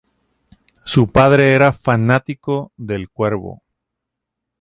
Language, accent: Spanish, México